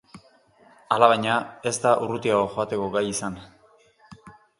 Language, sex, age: Basque, male, 40-49